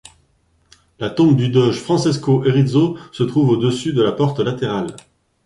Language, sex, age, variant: French, male, 40-49, Français de métropole